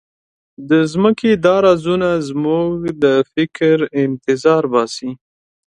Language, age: Pashto, 19-29